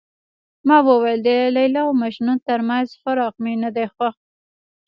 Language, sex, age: Pashto, female, 19-29